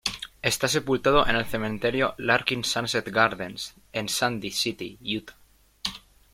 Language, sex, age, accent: Spanish, male, 19-29, España: Norte peninsular (Asturias, Castilla y León, Cantabria, País Vasco, Navarra, Aragón, La Rioja, Guadalajara, Cuenca)